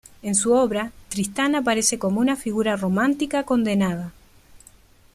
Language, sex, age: Spanish, female, 19-29